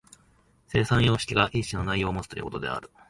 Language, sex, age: Japanese, male, 19-29